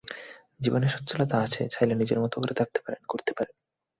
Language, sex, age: Bengali, male, 19-29